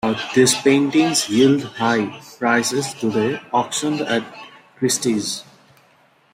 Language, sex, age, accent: English, male, 19-29, India and South Asia (India, Pakistan, Sri Lanka)